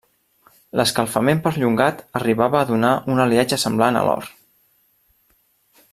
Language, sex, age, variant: Catalan, male, 30-39, Central